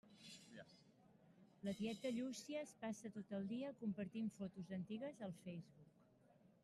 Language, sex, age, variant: Catalan, female, under 19, Central